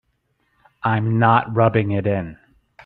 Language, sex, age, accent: English, male, 30-39, United States English